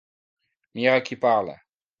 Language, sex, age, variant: Catalan, male, 19-29, Septentrional